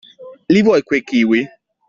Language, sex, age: Italian, male, 19-29